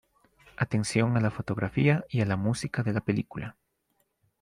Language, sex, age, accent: Spanish, male, 30-39, Andino-Pacífico: Colombia, Perú, Ecuador, oeste de Bolivia y Venezuela andina